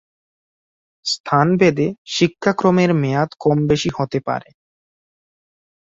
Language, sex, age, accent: Bengali, male, 19-29, fluent